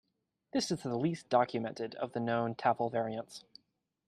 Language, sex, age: English, male, 19-29